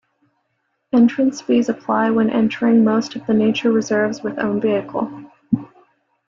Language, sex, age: English, female, 30-39